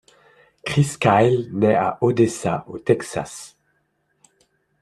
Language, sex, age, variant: French, male, 40-49, Français de métropole